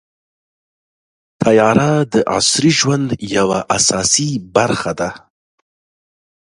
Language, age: Pashto, 30-39